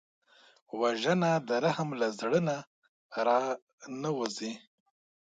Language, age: Pashto, 19-29